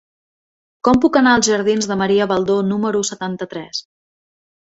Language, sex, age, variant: Catalan, female, 30-39, Central